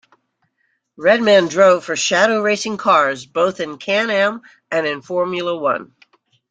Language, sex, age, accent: English, female, 60-69, United States English